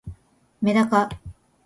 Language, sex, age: Japanese, female, 19-29